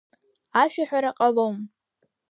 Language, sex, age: Abkhazian, female, under 19